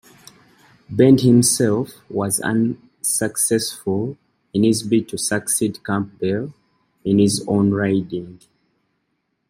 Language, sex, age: English, male, 19-29